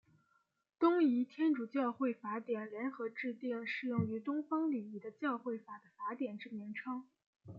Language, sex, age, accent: Chinese, female, 19-29, 出生地：黑龙江省